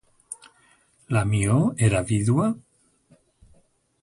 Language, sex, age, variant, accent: Catalan, male, 60-69, Valencià central, valencià